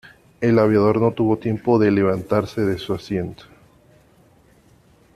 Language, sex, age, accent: Spanish, male, 30-39, Caribe: Cuba, Venezuela, Puerto Rico, República Dominicana, Panamá, Colombia caribeña, México caribeño, Costa del golfo de México